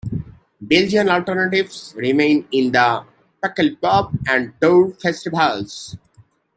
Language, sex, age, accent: English, male, 19-29, United States English